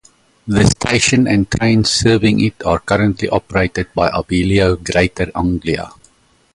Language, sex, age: English, male, 60-69